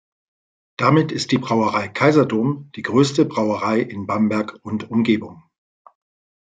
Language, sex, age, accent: German, male, 50-59, Deutschland Deutsch